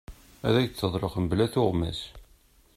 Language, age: Kabyle, 30-39